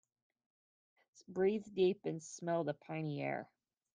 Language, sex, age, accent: English, female, 19-29, United States English